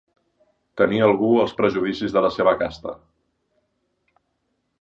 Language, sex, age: Catalan, male, 40-49